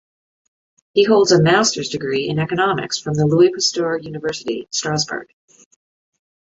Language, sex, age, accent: English, female, 50-59, United States English